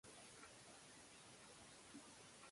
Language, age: English, 19-29